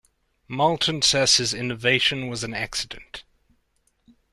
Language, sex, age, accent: English, male, 19-29, United States English